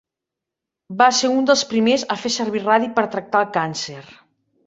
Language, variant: Catalan, Central